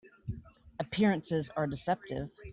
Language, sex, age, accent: English, female, 40-49, United States English